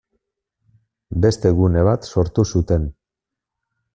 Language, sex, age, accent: Basque, male, 40-49, Mendebalekoa (Araba, Bizkaia, Gipuzkoako mendebaleko herri batzuk)